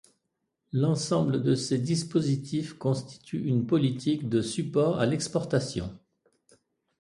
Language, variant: French, Français de métropole